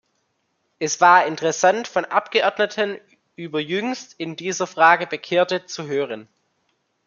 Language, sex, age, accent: German, male, under 19, Deutschland Deutsch